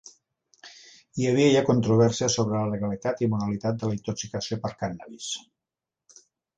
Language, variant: Catalan, Central